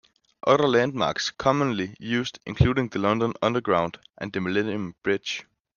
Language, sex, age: English, male, under 19